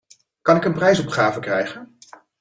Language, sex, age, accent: Dutch, male, 30-39, Nederlands Nederlands